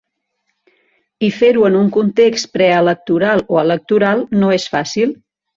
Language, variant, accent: Catalan, Central, central